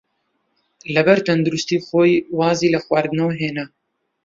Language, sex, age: Central Kurdish, male, 19-29